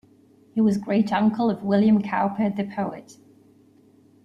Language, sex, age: English, female, 40-49